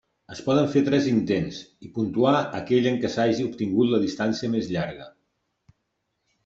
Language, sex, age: Catalan, male, 50-59